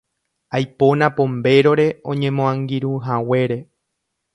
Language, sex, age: Guarani, male, 30-39